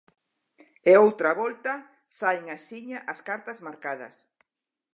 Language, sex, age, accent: Galician, female, 60-69, Normativo (estándar)